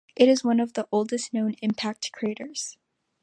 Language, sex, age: English, female, under 19